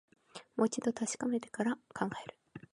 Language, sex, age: Japanese, female, 19-29